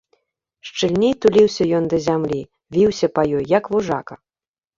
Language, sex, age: Belarusian, female, 30-39